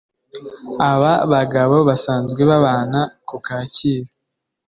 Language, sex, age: Kinyarwanda, male, 19-29